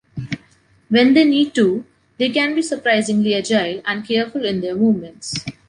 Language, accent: English, India and South Asia (India, Pakistan, Sri Lanka)